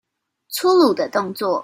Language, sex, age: Chinese, female, 19-29